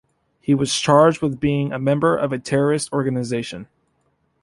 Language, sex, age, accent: English, male, 19-29, United States English